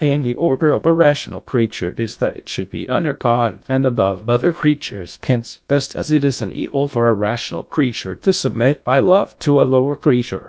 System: TTS, GlowTTS